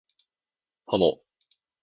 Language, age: Japanese, under 19